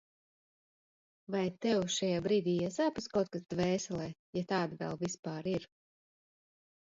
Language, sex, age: Latvian, female, 40-49